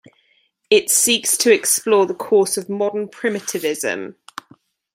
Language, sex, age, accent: English, female, 19-29, England English